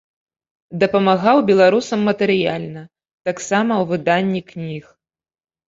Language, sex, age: Belarusian, female, 30-39